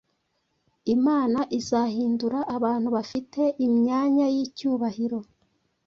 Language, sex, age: Kinyarwanda, female, 30-39